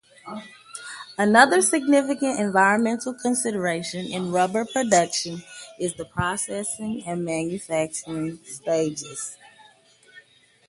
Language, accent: English, United States English